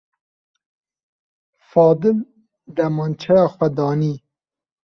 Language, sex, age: Kurdish, male, 19-29